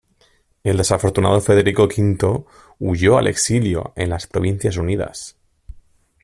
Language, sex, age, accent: Spanish, male, 30-39, España: Centro-Sur peninsular (Madrid, Toledo, Castilla-La Mancha)